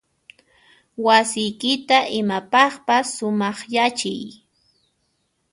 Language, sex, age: Puno Quechua, female, 19-29